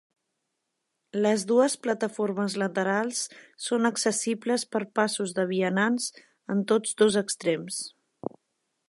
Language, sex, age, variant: Catalan, female, 30-39, Central